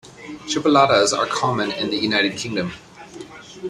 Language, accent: English, United States English